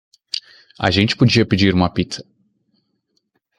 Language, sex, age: Portuguese, male, 19-29